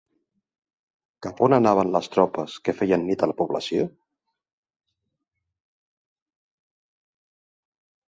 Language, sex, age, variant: Catalan, male, 50-59, Central